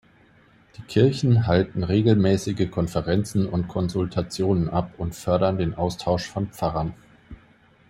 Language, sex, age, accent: German, male, 40-49, Deutschland Deutsch